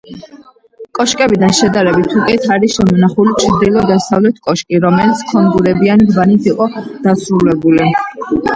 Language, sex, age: Georgian, female, under 19